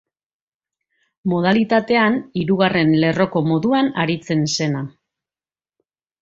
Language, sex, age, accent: Basque, female, 40-49, Mendebalekoa (Araba, Bizkaia, Gipuzkoako mendebaleko herri batzuk)